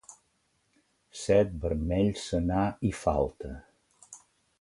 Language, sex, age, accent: Catalan, male, 60-69, Oriental